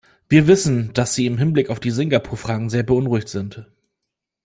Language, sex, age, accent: German, male, 30-39, Deutschland Deutsch